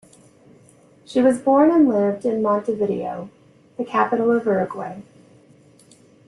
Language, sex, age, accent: English, female, 50-59, United States English